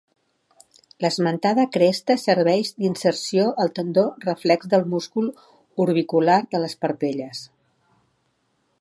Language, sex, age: Catalan, female, 50-59